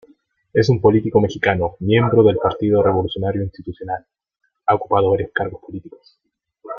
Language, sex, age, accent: Spanish, male, 19-29, Chileno: Chile, Cuyo